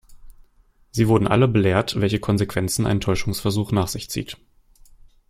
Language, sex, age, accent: German, male, 19-29, Deutschland Deutsch